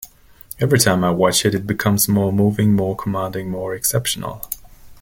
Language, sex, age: English, male, 30-39